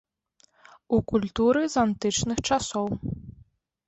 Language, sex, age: Belarusian, female, 30-39